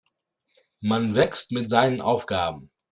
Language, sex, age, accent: German, male, 40-49, Deutschland Deutsch